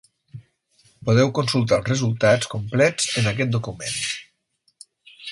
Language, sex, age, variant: Catalan, male, 50-59, Nord-Occidental